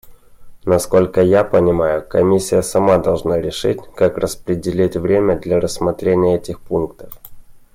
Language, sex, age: Russian, male, 19-29